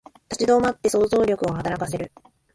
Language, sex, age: Japanese, female, 19-29